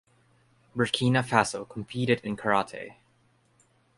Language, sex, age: English, male, 19-29